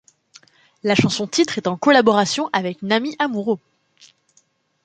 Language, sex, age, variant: French, female, 19-29, Français de métropole